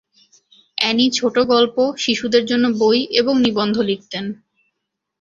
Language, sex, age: Bengali, female, 19-29